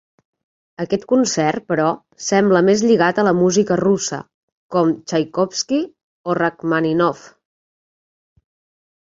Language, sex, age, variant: Catalan, female, 30-39, Central